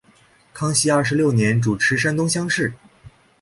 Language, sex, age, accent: Chinese, male, 19-29, 出生地：黑龙江省